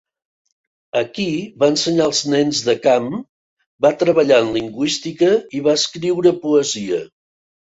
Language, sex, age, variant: Catalan, male, 60-69, Central